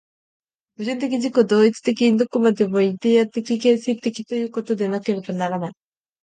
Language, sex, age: Japanese, female, 19-29